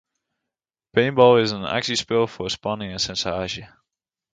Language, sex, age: Western Frisian, male, under 19